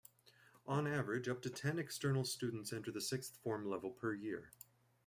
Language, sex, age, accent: English, male, 30-39, Canadian English